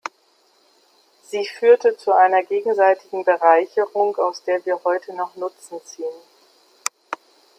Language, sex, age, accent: German, female, 50-59, Deutschland Deutsch